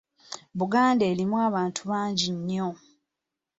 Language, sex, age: Ganda, female, 30-39